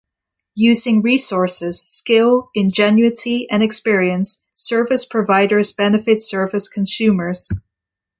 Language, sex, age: English, female, 19-29